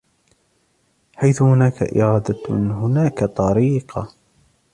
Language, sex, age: Arabic, male, 19-29